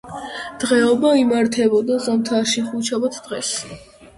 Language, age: Georgian, under 19